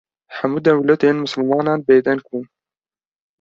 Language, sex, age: Kurdish, male, 19-29